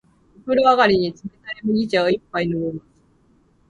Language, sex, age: Japanese, female, 19-29